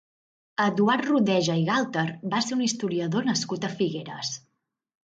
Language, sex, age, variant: Catalan, female, 19-29, Central